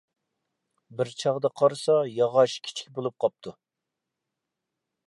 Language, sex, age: Uyghur, male, 40-49